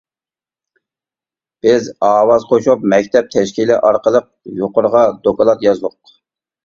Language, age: Uyghur, 30-39